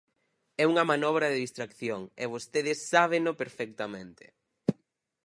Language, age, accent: Galician, 19-29, Central (gheada)